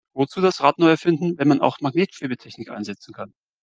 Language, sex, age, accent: German, male, 30-39, Deutschland Deutsch